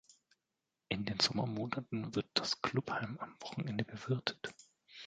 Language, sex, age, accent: German, male, 40-49, Deutschland Deutsch